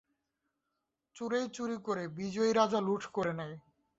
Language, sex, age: Bengali, male, 19-29